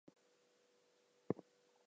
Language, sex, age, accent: English, female, 19-29, Southern African (South Africa, Zimbabwe, Namibia)